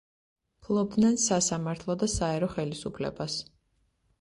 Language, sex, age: Georgian, female, 30-39